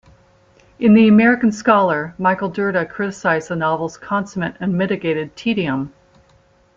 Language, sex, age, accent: English, female, 50-59, United States English